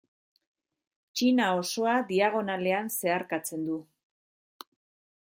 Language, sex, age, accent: Basque, female, 40-49, Mendebalekoa (Araba, Bizkaia, Gipuzkoako mendebaleko herri batzuk)